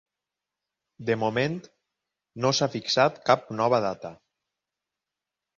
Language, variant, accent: Catalan, Valencià central, valencià; apitxat